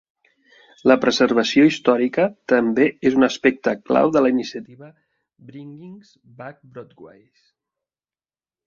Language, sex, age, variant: Catalan, male, 50-59, Central